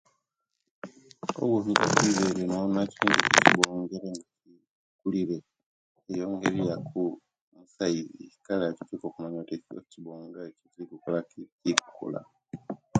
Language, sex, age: Kenyi, male, 30-39